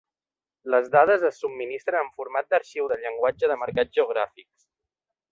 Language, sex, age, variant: Catalan, male, 19-29, Central